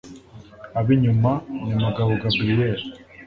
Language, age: Kinyarwanda, 19-29